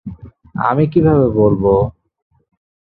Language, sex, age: Bengali, male, 19-29